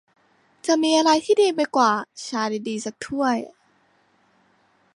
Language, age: Thai, under 19